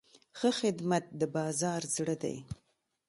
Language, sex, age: Pashto, female, 30-39